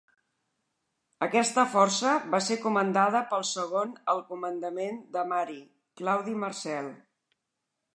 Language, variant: Catalan, Central